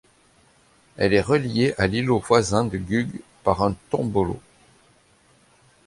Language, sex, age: French, male, 50-59